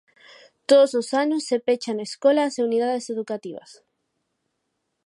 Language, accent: Galician, Normativo (estándar)